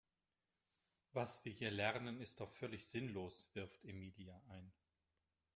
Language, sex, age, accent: German, male, 50-59, Deutschland Deutsch